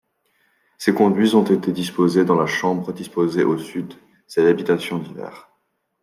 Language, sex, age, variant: French, male, 19-29, Français de métropole